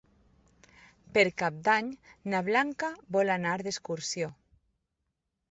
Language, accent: Catalan, valencià